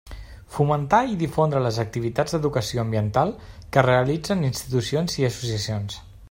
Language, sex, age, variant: Catalan, male, 19-29, Central